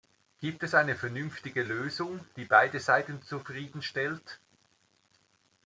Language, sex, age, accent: German, male, 60-69, Schweizerdeutsch